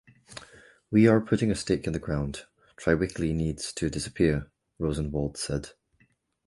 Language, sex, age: English, male, 30-39